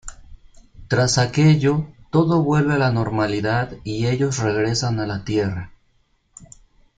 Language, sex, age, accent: Spanish, male, 40-49, México